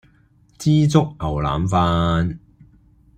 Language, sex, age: Cantonese, male, 30-39